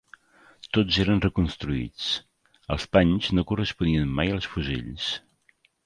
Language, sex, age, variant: Catalan, male, 50-59, Central